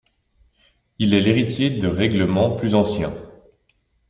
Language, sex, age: French, male, 30-39